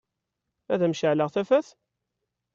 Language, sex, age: Kabyle, male, 30-39